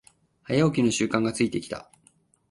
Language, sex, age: Japanese, male, 40-49